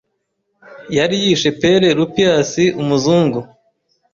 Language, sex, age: Kinyarwanda, male, 19-29